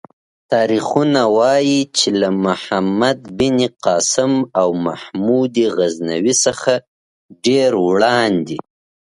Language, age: Pashto, 19-29